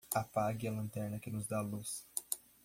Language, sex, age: Portuguese, male, 19-29